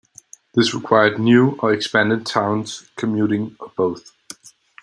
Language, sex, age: English, male, 19-29